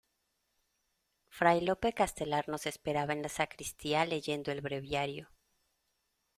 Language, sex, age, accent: Spanish, female, 40-49, México